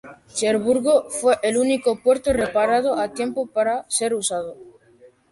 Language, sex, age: Spanish, male, 19-29